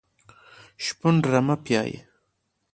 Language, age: Pashto, 19-29